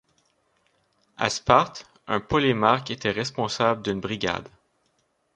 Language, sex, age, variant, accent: French, male, 30-39, Français d'Amérique du Nord, Français du Canada